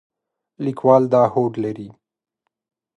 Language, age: Pashto, 30-39